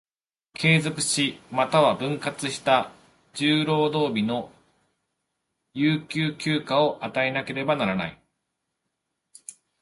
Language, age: Japanese, 40-49